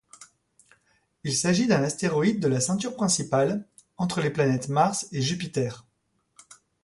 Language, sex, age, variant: French, male, 40-49, Français de métropole